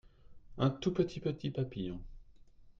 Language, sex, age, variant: French, male, 30-39, Français de métropole